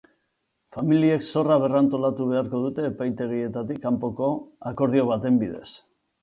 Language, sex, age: Basque, male, 50-59